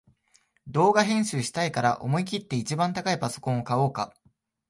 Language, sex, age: Japanese, male, 19-29